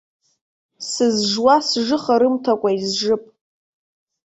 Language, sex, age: Abkhazian, female, 19-29